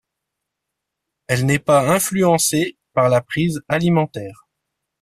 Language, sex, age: French, male, 40-49